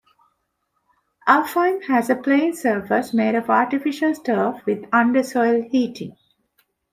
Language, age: English, 50-59